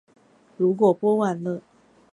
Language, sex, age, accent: Chinese, female, 40-49, 出生地：臺北市